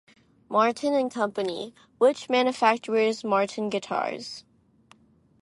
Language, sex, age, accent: English, female, under 19, United States English